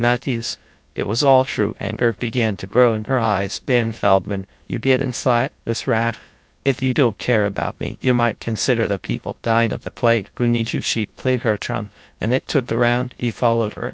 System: TTS, GlowTTS